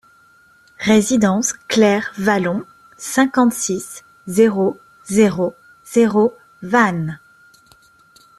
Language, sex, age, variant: French, male, 30-39, Français de métropole